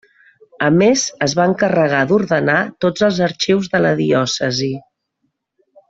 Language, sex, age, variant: Catalan, female, 40-49, Central